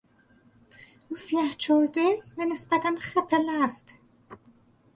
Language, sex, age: Persian, female, 40-49